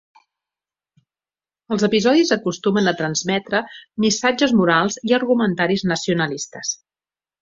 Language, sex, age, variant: Catalan, female, 50-59, Central